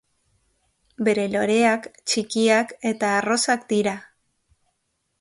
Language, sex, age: Basque, female, 40-49